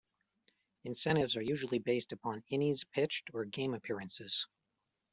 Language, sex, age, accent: English, male, 40-49, United States English